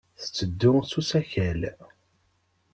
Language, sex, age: Kabyle, male, 19-29